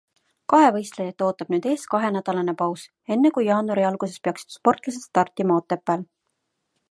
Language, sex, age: Estonian, female, 30-39